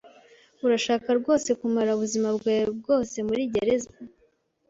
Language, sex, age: Kinyarwanda, female, 19-29